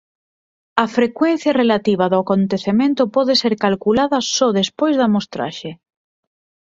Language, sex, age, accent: Galician, female, 19-29, Normativo (estándar)